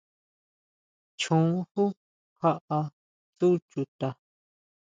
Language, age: Huautla Mazatec, 30-39